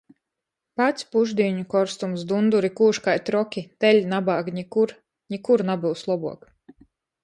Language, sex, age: Latgalian, female, 30-39